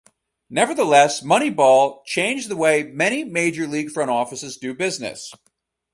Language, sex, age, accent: English, male, 30-39, United States English